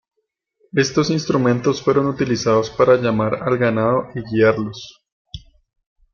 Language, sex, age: Spanish, male, 30-39